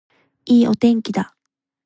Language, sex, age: Japanese, female, 19-29